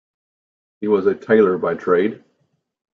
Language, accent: English, United States English